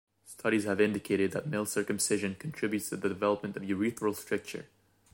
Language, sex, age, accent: English, male, 19-29, United States English